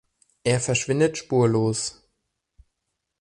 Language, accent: German, Deutschland Deutsch